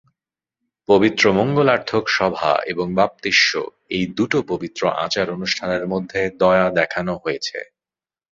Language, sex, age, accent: Bengali, male, 30-39, চলিত